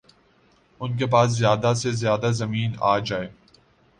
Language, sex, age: Urdu, male, 19-29